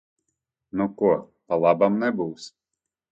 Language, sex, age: Latvian, male, 40-49